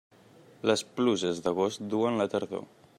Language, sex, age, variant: Catalan, male, 19-29, Central